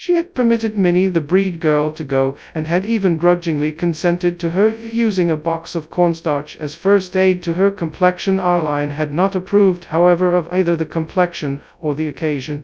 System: TTS, FastPitch